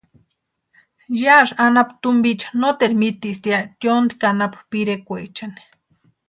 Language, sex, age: Western Highland Purepecha, female, 19-29